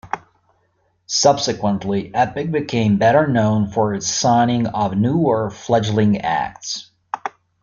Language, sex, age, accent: English, male, 40-49, United States English